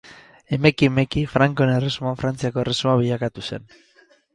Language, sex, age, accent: Basque, male, 30-39, Mendebalekoa (Araba, Bizkaia, Gipuzkoako mendebaleko herri batzuk)